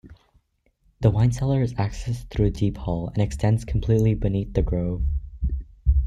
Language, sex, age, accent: English, male, under 19, United States English